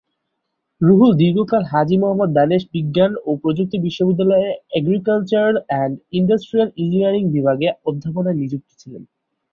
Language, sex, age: Bengali, male, 19-29